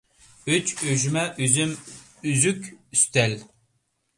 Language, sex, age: Uyghur, male, 30-39